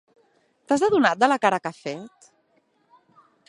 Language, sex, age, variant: Catalan, female, 40-49, Central